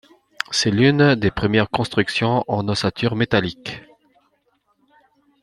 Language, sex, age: French, male, 30-39